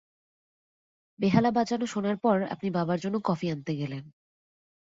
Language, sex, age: Bengali, female, 19-29